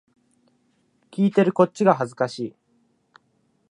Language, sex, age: Japanese, male, 19-29